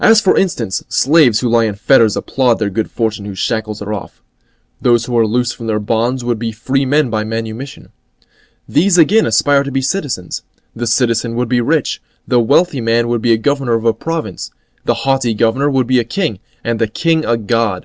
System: none